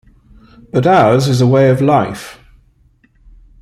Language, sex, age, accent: English, male, 50-59, England English